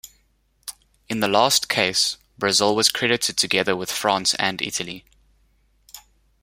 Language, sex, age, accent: English, male, 30-39, Southern African (South Africa, Zimbabwe, Namibia)